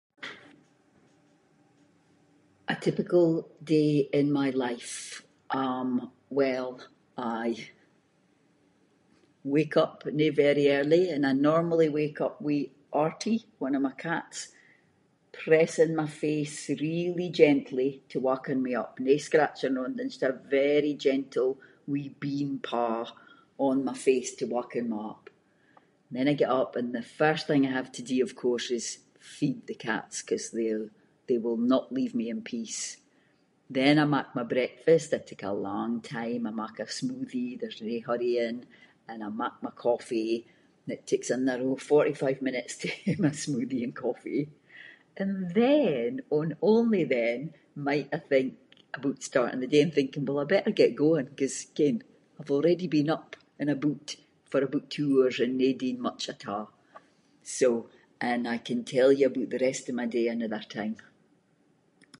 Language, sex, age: Scots, female, 50-59